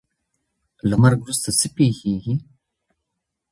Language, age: Pashto, 30-39